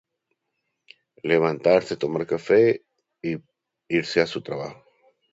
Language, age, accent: Spanish, under 19, Andino-Pacífico: Colombia, Perú, Ecuador, oeste de Bolivia y Venezuela andina